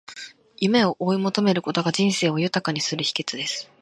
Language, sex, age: Japanese, female, 19-29